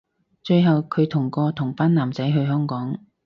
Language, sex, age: Cantonese, female, 30-39